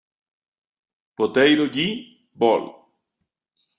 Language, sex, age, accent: Spanish, male, 50-59, México